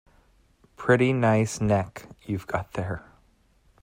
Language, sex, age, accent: English, male, 19-29, United States English